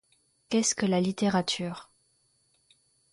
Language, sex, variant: French, female, Français de métropole